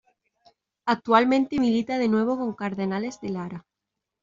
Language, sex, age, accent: Spanish, female, 19-29, España: Sur peninsular (Andalucia, Extremadura, Murcia)